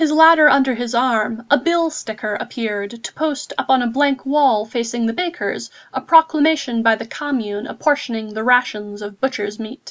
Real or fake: real